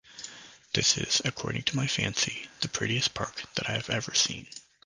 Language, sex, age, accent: English, male, 19-29, United States English